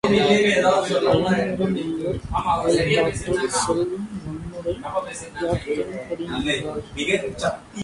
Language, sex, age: Tamil, male, 19-29